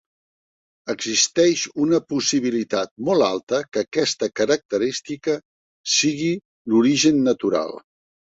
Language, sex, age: Catalan, male, 50-59